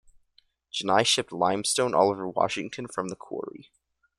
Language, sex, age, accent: English, male, under 19, United States English